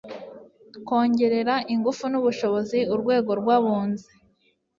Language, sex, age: Kinyarwanda, female, 19-29